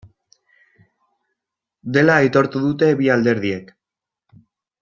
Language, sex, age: Basque, male, 19-29